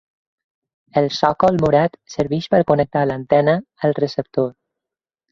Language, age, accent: Catalan, 19-29, valencià